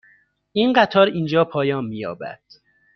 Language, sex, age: Persian, male, 30-39